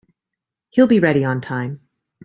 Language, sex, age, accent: English, male, 19-29, United States English